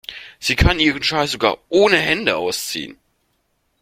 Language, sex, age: German, male, 19-29